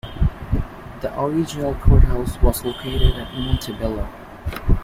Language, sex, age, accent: English, male, under 19, United States English